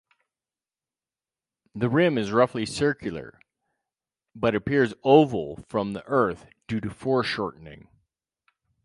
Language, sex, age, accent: English, male, 50-59, United States English